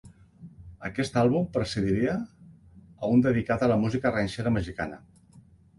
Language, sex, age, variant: Catalan, male, 50-59, Central